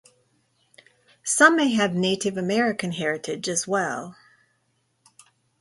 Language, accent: English, United States English